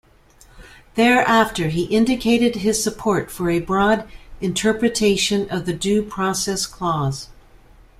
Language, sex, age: English, female, 40-49